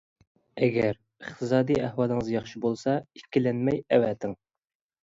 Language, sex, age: Uyghur, male, 30-39